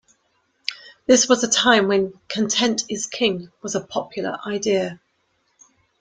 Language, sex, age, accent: English, female, 60-69, England English